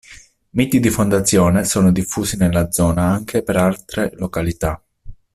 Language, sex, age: Italian, male, 30-39